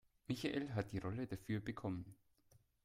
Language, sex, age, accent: German, male, 19-29, Deutschland Deutsch